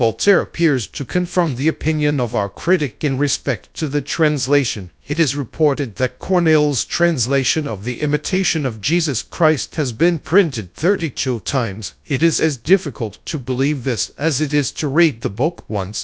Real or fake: fake